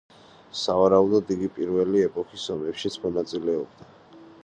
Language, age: Georgian, 19-29